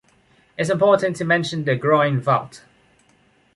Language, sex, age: English, male, 19-29